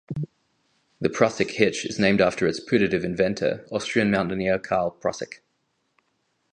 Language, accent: English, Australian English